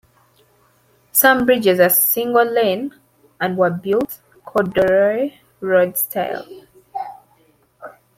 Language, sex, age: English, female, 19-29